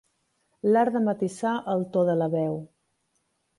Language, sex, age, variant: Catalan, female, 40-49, Central